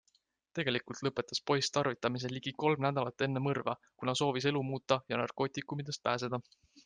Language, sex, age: Estonian, male, 19-29